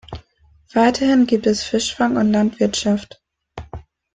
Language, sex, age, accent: German, female, 19-29, Deutschland Deutsch